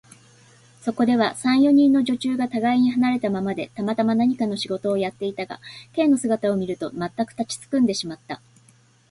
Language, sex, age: Japanese, female, 40-49